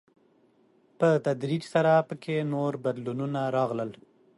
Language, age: Pashto, 30-39